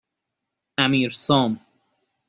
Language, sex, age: Persian, male, 19-29